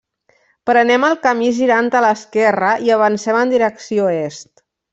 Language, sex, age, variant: Catalan, female, 40-49, Central